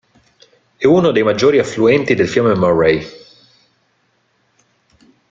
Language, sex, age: Italian, male, 19-29